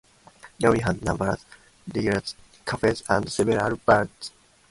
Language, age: English, 19-29